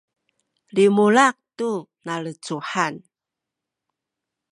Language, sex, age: Sakizaya, female, 60-69